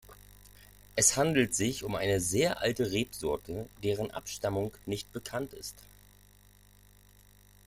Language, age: German, 30-39